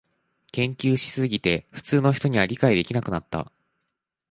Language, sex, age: Japanese, male, 19-29